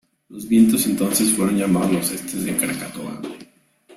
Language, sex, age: Spanish, male, 40-49